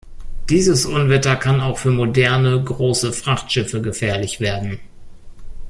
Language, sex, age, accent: German, male, 30-39, Deutschland Deutsch